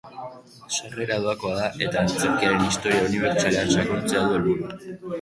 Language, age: Basque, under 19